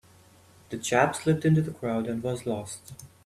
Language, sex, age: English, male, 19-29